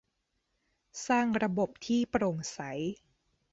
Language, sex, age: Thai, female, 30-39